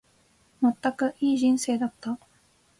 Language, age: Japanese, 19-29